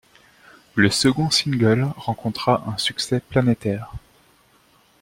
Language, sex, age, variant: French, male, 19-29, Français de métropole